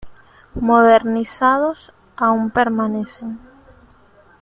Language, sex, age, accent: Spanish, female, under 19, Caribe: Cuba, Venezuela, Puerto Rico, República Dominicana, Panamá, Colombia caribeña, México caribeño, Costa del golfo de México